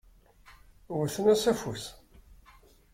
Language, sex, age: Kabyle, male, 50-59